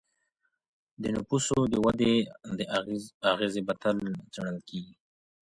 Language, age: Pashto, 19-29